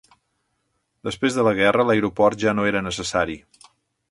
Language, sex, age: Catalan, male, 50-59